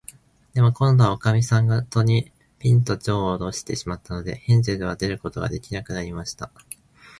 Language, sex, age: Japanese, male, 19-29